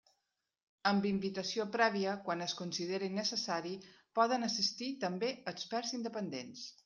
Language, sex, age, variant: Catalan, female, 40-49, Balear